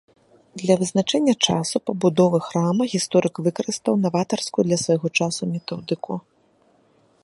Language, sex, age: Belarusian, female, 30-39